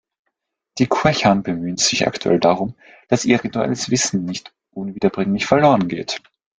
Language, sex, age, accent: German, male, 19-29, Österreichisches Deutsch